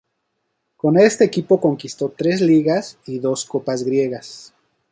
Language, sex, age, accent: Spanish, male, 30-39, México